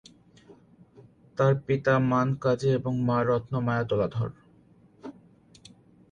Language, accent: Bengali, প্রমিত